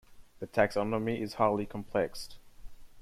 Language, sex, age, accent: English, male, 19-29, Australian English